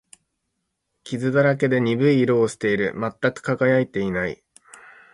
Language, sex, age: Japanese, male, 30-39